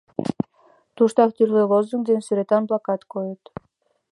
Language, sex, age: Mari, female, under 19